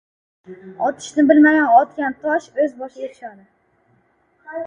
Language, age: Uzbek, under 19